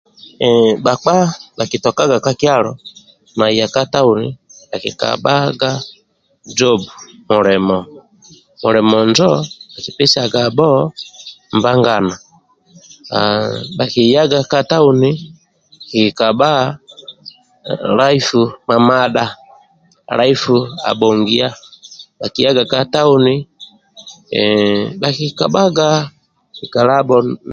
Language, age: Amba (Uganda), 30-39